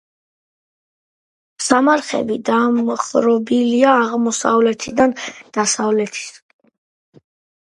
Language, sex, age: Georgian, female, 30-39